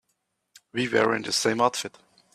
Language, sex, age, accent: English, male, 19-29, England English